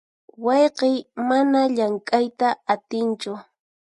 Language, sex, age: Puno Quechua, female, 19-29